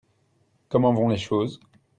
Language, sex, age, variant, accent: French, male, 30-39, Français d'Europe, Français de Belgique